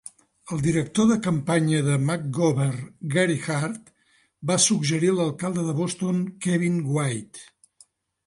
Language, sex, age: Catalan, male, 60-69